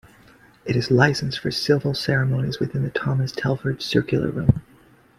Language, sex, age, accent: English, male, 30-39, United States English